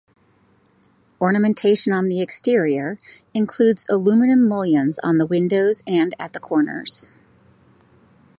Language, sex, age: English, female, 40-49